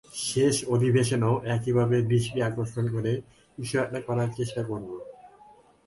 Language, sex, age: Bengali, male, 19-29